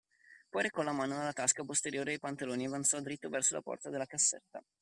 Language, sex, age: Italian, male, 19-29